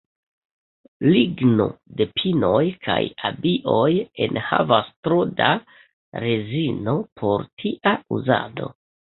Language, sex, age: Esperanto, male, 30-39